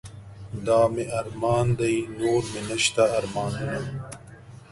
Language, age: Pashto, 30-39